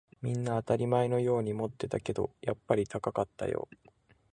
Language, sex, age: Japanese, male, 19-29